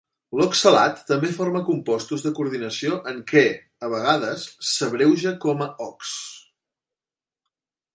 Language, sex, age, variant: Catalan, male, 40-49, Central